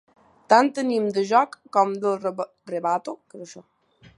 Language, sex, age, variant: Catalan, female, under 19, Balear